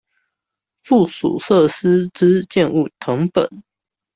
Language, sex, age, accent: Chinese, male, 19-29, 出生地：新北市